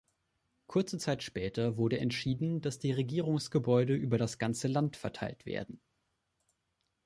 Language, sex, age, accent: German, male, 19-29, Deutschland Deutsch